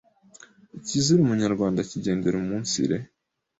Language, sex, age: Kinyarwanda, male, 19-29